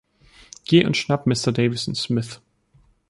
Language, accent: German, Deutschland Deutsch